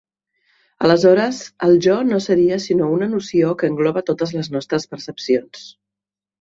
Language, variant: Catalan, Central